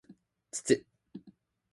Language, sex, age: Japanese, male, 19-29